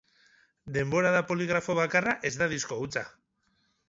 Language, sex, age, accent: Basque, male, 30-39, Mendebalekoa (Araba, Bizkaia, Gipuzkoako mendebaleko herri batzuk)